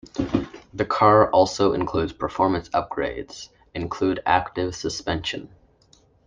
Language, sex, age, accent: English, male, 19-29, Canadian English